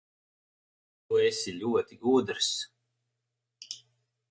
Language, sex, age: Latvian, male, 50-59